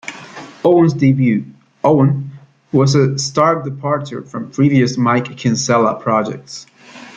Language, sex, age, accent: English, male, 19-29, United States English